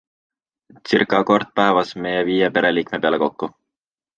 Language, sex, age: Estonian, male, 19-29